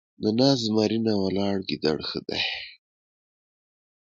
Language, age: Pashto, 19-29